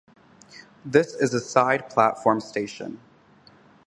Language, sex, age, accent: English, male, 19-29, United States English